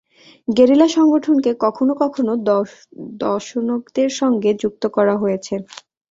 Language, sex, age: Bengali, female, 19-29